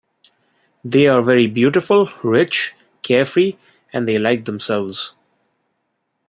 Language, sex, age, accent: English, male, 19-29, India and South Asia (India, Pakistan, Sri Lanka)